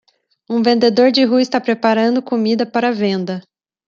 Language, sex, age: Portuguese, female, 30-39